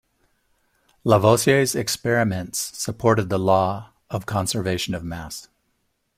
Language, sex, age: English, male, 60-69